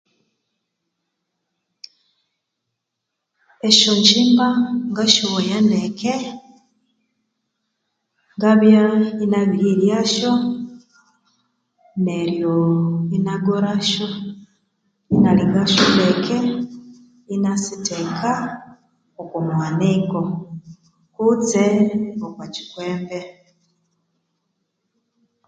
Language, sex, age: Konzo, female, 30-39